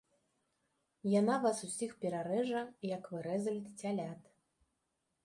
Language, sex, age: Belarusian, female, 40-49